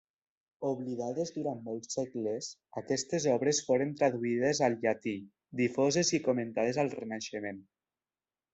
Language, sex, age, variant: Catalan, male, under 19, Septentrional